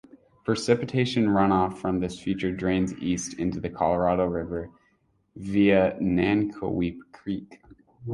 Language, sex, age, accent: English, male, 19-29, United States English